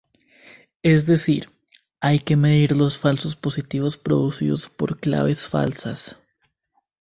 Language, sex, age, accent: Spanish, male, 19-29, Andino-Pacífico: Colombia, Perú, Ecuador, oeste de Bolivia y Venezuela andina